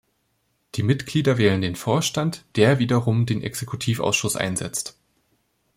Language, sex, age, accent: German, male, 19-29, Deutschland Deutsch